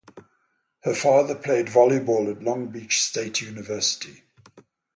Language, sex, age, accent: English, male, 70-79, England English; Southern African (South Africa, Zimbabwe, Namibia)